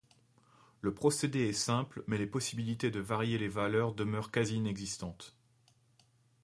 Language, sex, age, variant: French, male, 30-39, Français de métropole